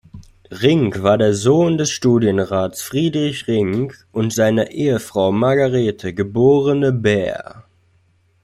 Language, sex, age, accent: German, male, 19-29, Deutschland Deutsch